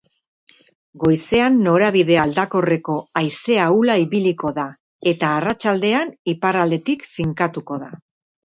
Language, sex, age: Basque, female, 40-49